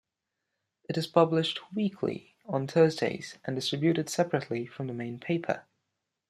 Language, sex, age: English, male, under 19